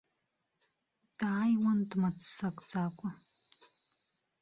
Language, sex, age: Abkhazian, female, 19-29